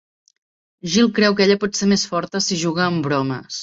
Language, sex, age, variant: Catalan, female, 30-39, Central